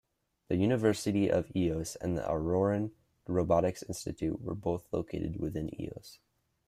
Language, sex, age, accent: English, male, under 19, United States English